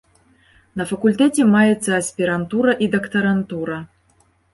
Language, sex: Belarusian, female